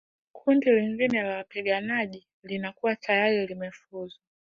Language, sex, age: Swahili, female, 19-29